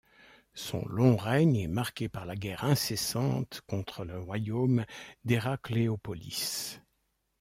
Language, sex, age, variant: French, male, 60-69, Français de métropole